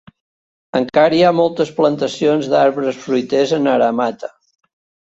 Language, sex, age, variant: Catalan, male, 60-69, Central